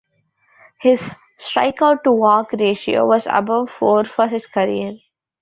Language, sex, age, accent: English, female, 19-29, India and South Asia (India, Pakistan, Sri Lanka)